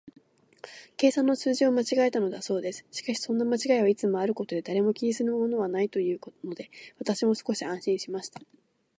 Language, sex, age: Japanese, female, 19-29